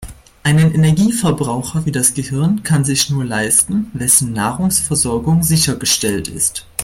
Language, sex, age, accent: German, male, 19-29, Deutschland Deutsch